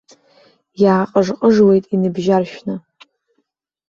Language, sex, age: Abkhazian, female, under 19